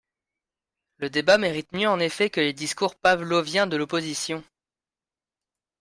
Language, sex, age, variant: French, male, 19-29, Français de métropole